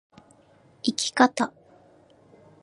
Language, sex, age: Japanese, female, 19-29